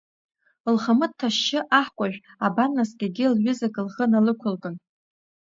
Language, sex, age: Abkhazian, female, under 19